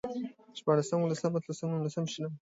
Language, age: Pashto, 19-29